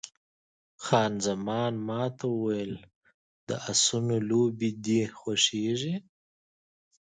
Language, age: Pashto, 19-29